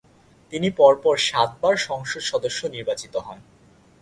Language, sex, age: Bengali, male, under 19